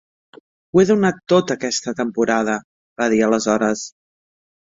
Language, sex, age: Catalan, female, 50-59